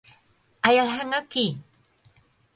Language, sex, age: Galician, female, 50-59